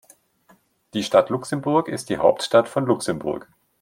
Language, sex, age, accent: German, male, 40-49, Deutschland Deutsch